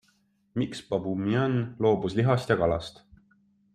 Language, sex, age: Estonian, male, 19-29